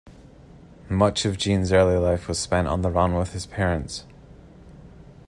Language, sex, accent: English, male, Scottish English